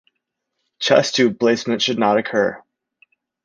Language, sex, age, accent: English, male, 19-29, United States English